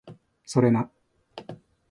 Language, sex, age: Japanese, male, 40-49